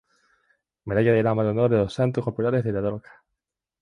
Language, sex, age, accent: Spanish, male, 19-29, España: Islas Canarias